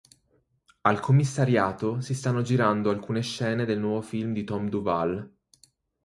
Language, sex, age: Italian, male, 30-39